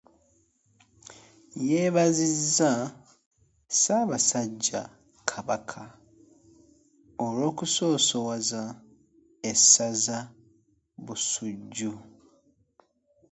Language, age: Ganda, 19-29